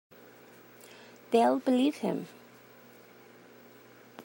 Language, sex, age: English, female, 60-69